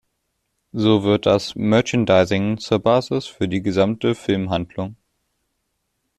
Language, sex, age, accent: German, male, under 19, Deutschland Deutsch